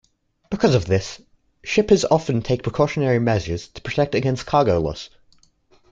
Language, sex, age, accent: English, male, under 19, Australian English